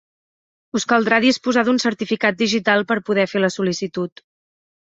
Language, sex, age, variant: Catalan, female, 19-29, Central